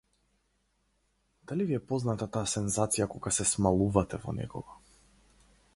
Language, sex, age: Macedonian, male, 19-29